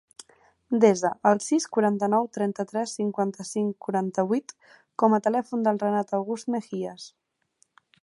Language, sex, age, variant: Catalan, female, 19-29, Central